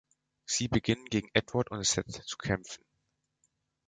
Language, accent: German, Deutschland Deutsch